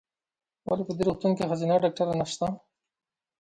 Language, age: Pashto, 19-29